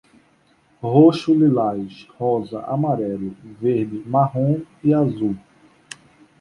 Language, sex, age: Portuguese, male, 30-39